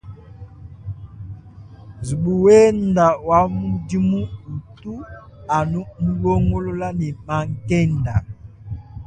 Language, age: Luba-Lulua, 40-49